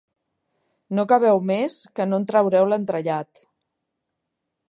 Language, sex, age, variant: Catalan, female, 50-59, Central